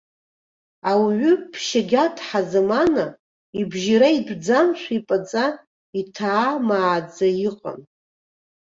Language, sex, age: Abkhazian, female, 40-49